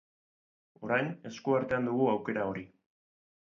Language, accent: Basque, Erdialdekoa edo Nafarra (Gipuzkoa, Nafarroa)